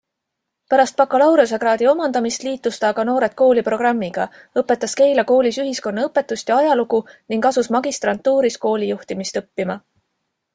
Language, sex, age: Estonian, female, 40-49